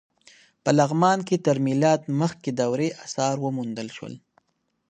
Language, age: Pashto, 19-29